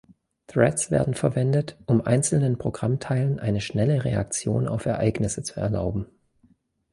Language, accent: German, Deutschland Deutsch